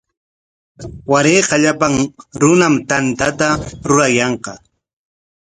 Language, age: Corongo Ancash Quechua, 40-49